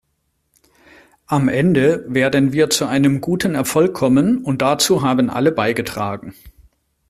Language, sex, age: German, male, 40-49